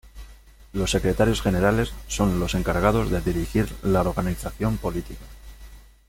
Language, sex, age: Spanish, male, 40-49